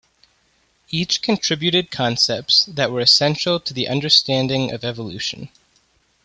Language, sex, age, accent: English, male, 19-29, United States English